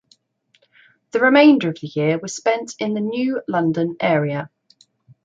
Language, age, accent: English, 30-39, England English